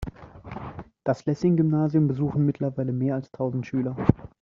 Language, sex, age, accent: German, male, 19-29, Deutschland Deutsch